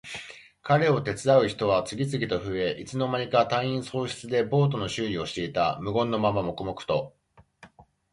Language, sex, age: Japanese, male, 40-49